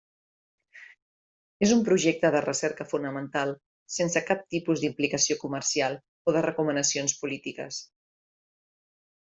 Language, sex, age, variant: Catalan, female, 40-49, Central